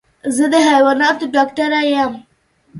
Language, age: Pashto, 19-29